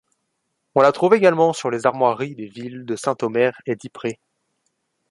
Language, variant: French, Français de métropole